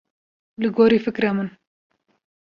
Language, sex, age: Kurdish, female, 19-29